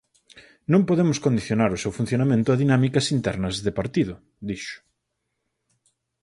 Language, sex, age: Galician, male, 30-39